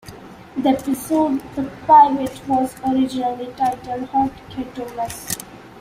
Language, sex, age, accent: English, female, under 19, India and South Asia (India, Pakistan, Sri Lanka)